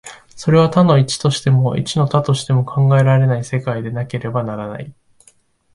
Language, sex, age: Japanese, male, 19-29